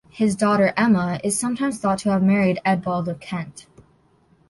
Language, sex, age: English, female, under 19